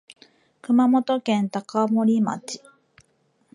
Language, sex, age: Japanese, female, 30-39